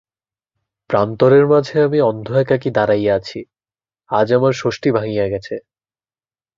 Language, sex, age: Bengali, male, under 19